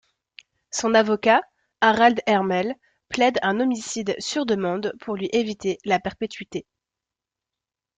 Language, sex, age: French, female, 19-29